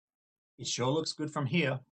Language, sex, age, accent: English, male, 30-39, Australian English